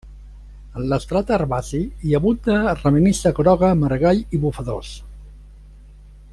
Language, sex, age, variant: Catalan, male, 60-69, Central